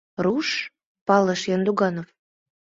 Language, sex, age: Mari, female, under 19